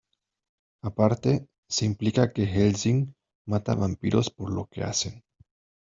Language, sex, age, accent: Spanish, male, 40-49, México